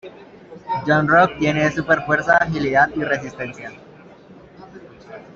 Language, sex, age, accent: Spanish, male, 19-29, Caribe: Cuba, Venezuela, Puerto Rico, República Dominicana, Panamá, Colombia caribeña, México caribeño, Costa del golfo de México